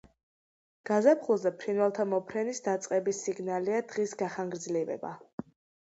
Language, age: Georgian, under 19